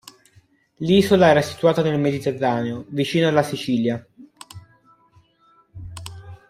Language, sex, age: Italian, male, under 19